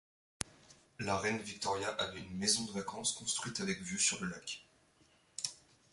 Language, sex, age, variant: French, male, 19-29, Français de métropole